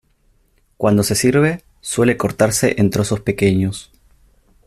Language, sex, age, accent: Spanish, male, 19-29, Rioplatense: Argentina, Uruguay, este de Bolivia, Paraguay